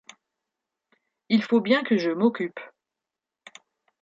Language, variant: French, Français de métropole